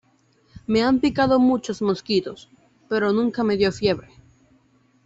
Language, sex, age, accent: Spanish, male, under 19, Caribe: Cuba, Venezuela, Puerto Rico, República Dominicana, Panamá, Colombia caribeña, México caribeño, Costa del golfo de México